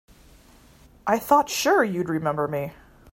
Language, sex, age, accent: English, female, 30-39, United States English